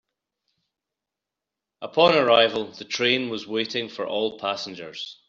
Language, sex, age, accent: English, male, 50-59, Scottish English